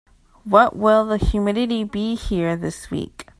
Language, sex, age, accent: English, female, 19-29, United States English